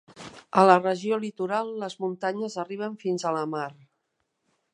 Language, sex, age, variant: Catalan, female, 50-59, Central